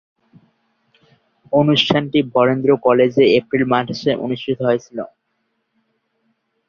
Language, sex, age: Bengali, male, 19-29